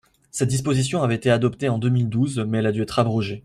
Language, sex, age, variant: French, male, 19-29, Français de métropole